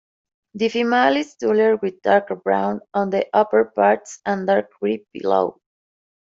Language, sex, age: English, female, 19-29